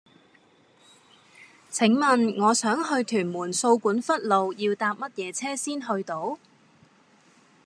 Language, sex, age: Cantonese, female, 30-39